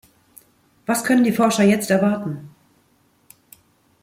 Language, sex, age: German, female, 40-49